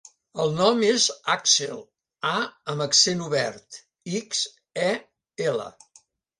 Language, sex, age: Catalan, male, 70-79